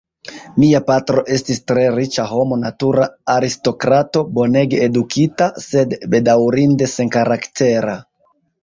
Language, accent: Esperanto, Internacia